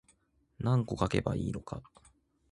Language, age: Japanese, 19-29